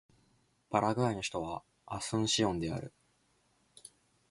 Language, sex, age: Japanese, male, 19-29